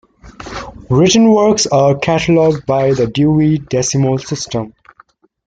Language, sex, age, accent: English, male, 19-29, United States English